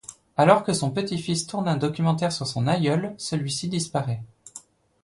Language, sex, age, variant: French, female, 19-29, Français de métropole